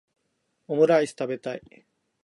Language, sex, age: Japanese, male, 40-49